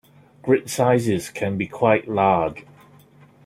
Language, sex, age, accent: English, male, 30-39, Hong Kong English